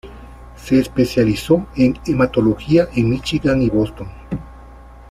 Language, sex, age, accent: Spanish, male, 40-49, Andino-Pacífico: Colombia, Perú, Ecuador, oeste de Bolivia y Venezuela andina